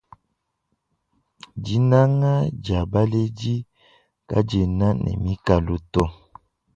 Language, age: Luba-Lulua, 19-29